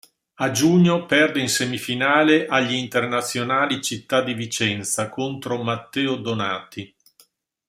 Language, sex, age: Italian, male, 60-69